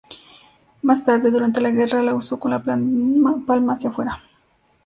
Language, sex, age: Spanish, female, under 19